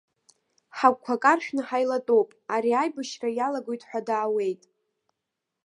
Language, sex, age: Abkhazian, female, under 19